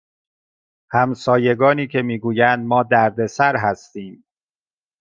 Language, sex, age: Persian, male, 40-49